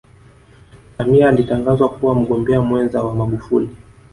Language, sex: Swahili, male